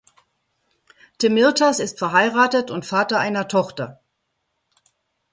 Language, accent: German, Deutschland Deutsch